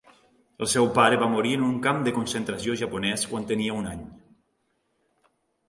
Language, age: Catalan, 19-29